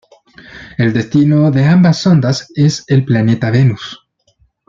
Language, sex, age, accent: Spanish, male, 19-29, Chileno: Chile, Cuyo